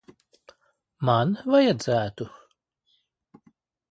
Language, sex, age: Latvian, male, 40-49